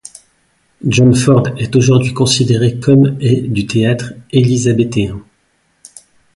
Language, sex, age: French, male, 40-49